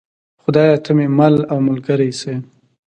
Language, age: Pashto, 19-29